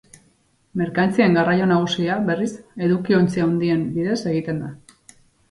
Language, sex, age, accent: Basque, female, 40-49, Erdialdekoa edo Nafarra (Gipuzkoa, Nafarroa)